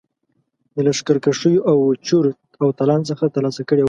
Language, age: Pashto, 19-29